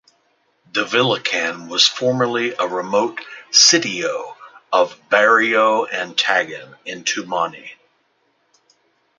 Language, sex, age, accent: English, male, 50-59, United States English